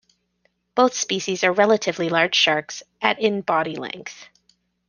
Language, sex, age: English, female, 30-39